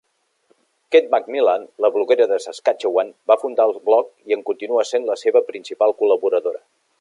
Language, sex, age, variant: Catalan, male, 40-49, Central